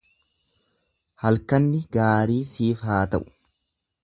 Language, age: Oromo, 30-39